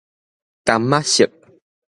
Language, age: Min Nan Chinese, 19-29